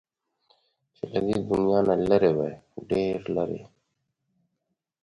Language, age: Pashto, 40-49